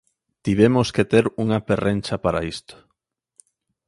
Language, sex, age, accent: Galician, male, 19-29, Normativo (estándar)